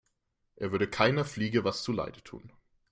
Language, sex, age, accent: German, male, 19-29, Deutschland Deutsch